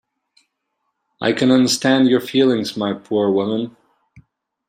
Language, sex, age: English, male, 19-29